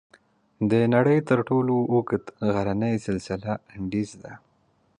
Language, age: Pashto, 19-29